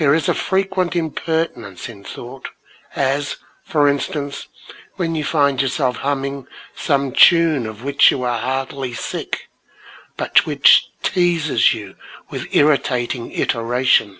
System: none